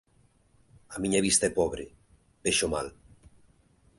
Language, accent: Galician, Normativo (estándar)